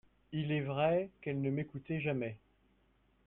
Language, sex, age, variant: French, male, 40-49, Français de métropole